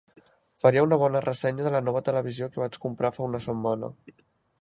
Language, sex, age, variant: Catalan, male, 19-29, Central